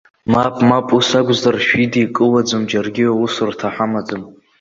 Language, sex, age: Abkhazian, male, under 19